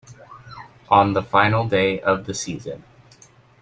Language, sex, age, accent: English, male, 19-29, United States English